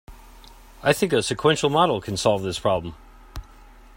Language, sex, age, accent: English, male, 40-49, United States English